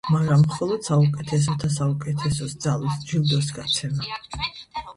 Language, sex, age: Georgian, female, 40-49